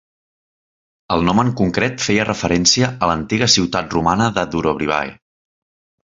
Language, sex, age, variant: Catalan, male, 19-29, Central